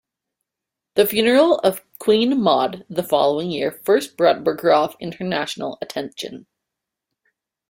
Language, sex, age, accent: English, female, 19-29, Canadian English